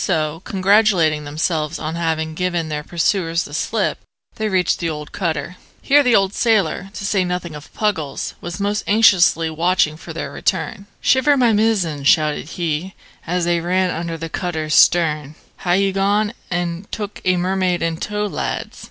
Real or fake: real